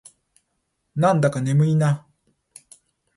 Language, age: Japanese, 40-49